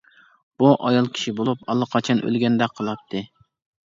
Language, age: Uyghur, 19-29